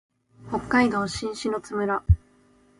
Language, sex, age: Japanese, female, 19-29